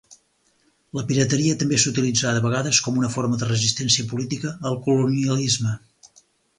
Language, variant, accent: Catalan, Central, central; Empordanès